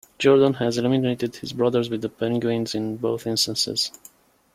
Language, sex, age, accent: English, male, 30-39, United States English